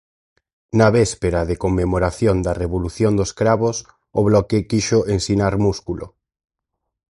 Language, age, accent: Galician, 30-39, Oriental (común en zona oriental)